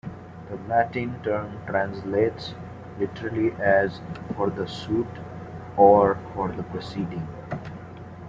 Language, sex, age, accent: English, male, 19-29, England English